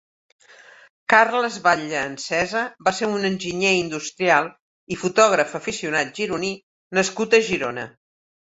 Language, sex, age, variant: Catalan, female, 60-69, Central